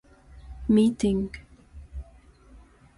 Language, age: English, 19-29